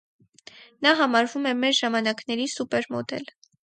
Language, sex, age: Armenian, female, under 19